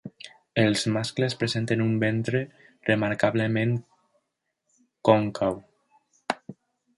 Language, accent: Catalan, valencià